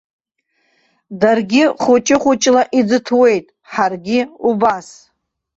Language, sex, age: Abkhazian, female, 50-59